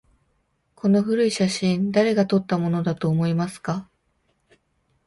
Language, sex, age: Japanese, female, 19-29